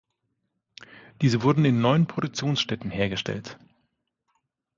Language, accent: German, Deutschland Deutsch